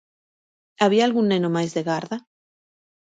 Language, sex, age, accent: Galician, female, 40-49, Oriental (común en zona oriental)